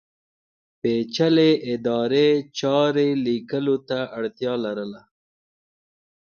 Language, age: Pashto, 30-39